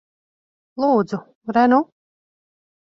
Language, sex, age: Latvian, female, 30-39